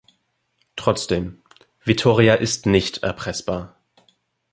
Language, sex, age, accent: German, male, 19-29, Deutschland Deutsch